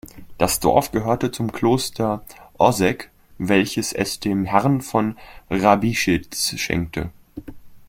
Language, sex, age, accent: German, male, under 19, Deutschland Deutsch